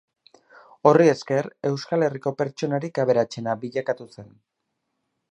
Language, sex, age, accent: Basque, male, 30-39, Mendebalekoa (Araba, Bizkaia, Gipuzkoako mendebaleko herri batzuk)